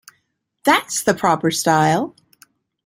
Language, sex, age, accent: English, female, 50-59, United States English